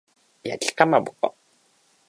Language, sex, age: Japanese, male, under 19